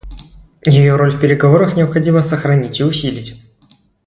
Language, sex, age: Russian, male, 19-29